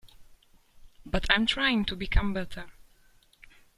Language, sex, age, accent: English, female, 30-39, England English